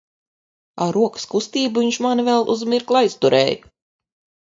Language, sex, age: Latvian, female, 50-59